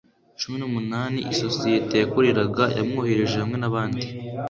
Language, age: Kinyarwanda, under 19